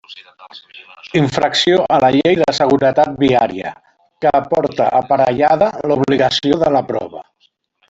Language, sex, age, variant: Catalan, male, 50-59, Nord-Occidental